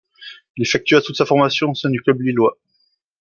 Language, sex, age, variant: French, male, 30-39, Français de métropole